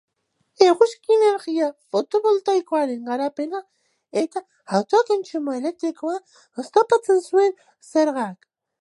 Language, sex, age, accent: Basque, male, 19-29, Mendebalekoa (Araba, Bizkaia, Gipuzkoako mendebaleko herri batzuk)